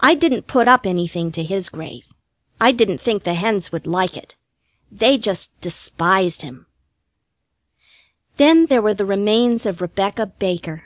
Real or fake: real